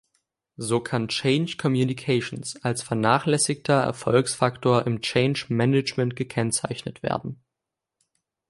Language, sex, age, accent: German, male, under 19, Deutschland Deutsch